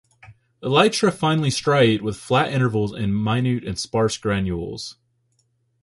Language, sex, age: English, male, 19-29